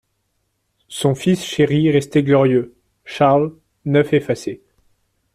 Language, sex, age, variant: French, male, 19-29, Français de métropole